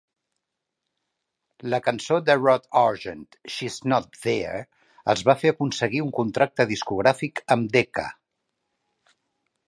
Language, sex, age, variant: Catalan, male, 50-59, Central